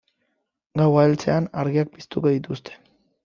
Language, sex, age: Basque, male, 19-29